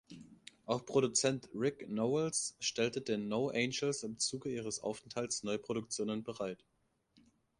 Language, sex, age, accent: German, male, 19-29, Deutschland Deutsch